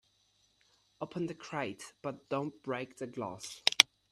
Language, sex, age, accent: English, male, 19-29, England English